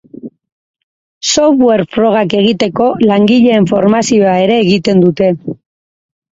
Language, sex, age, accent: Basque, female, 30-39, Mendebalekoa (Araba, Bizkaia, Gipuzkoako mendebaleko herri batzuk)